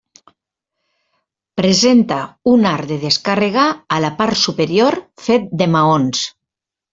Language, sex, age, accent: Catalan, female, 50-59, valencià